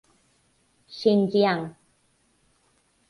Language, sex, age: Catalan, female, 30-39